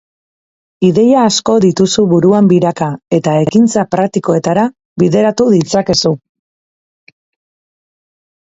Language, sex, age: Basque, female, 40-49